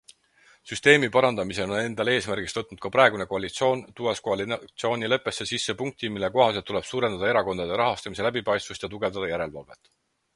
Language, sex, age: Estonian, male, 30-39